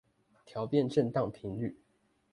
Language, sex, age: Chinese, male, 19-29